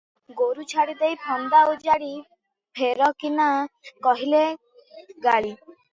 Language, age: Odia, 50-59